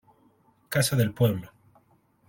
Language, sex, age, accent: Spanish, male, 30-39, México